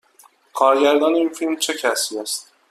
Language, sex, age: Persian, male, 19-29